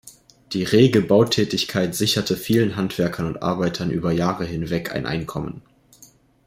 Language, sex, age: German, male, under 19